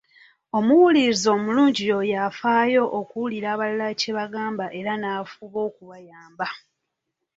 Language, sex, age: Ganda, female, 30-39